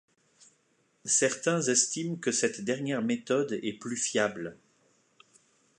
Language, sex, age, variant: French, male, 40-49, Français de métropole